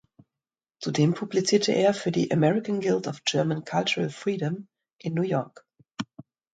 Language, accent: German, Deutschland Deutsch